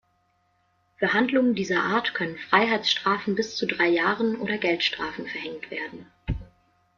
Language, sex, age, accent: German, female, 19-29, Deutschland Deutsch